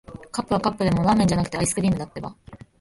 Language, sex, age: Japanese, female, 19-29